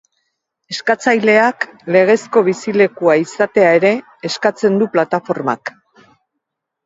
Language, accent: Basque, Erdialdekoa edo Nafarra (Gipuzkoa, Nafarroa)